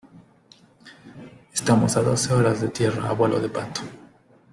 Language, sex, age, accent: Spanish, male, 19-29, Andino-Pacífico: Colombia, Perú, Ecuador, oeste de Bolivia y Venezuela andina